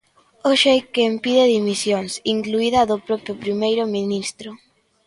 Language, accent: Galician, Normativo (estándar)